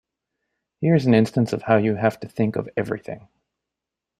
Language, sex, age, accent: English, male, 30-39, Canadian English